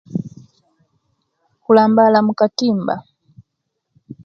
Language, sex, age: Kenyi, female, 19-29